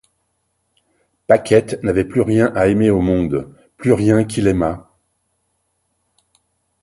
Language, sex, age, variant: French, male, 60-69, Français de métropole